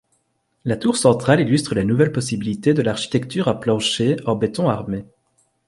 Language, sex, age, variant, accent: French, male, 30-39, Français d'Europe, Français de Belgique